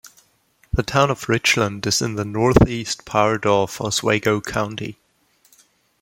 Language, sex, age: English, male, 19-29